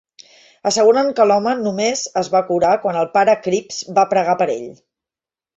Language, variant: Catalan, Central